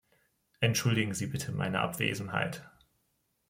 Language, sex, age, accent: German, male, 19-29, Deutschland Deutsch